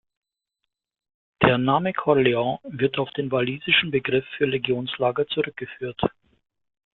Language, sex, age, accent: German, male, 40-49, Deutschland Deutsch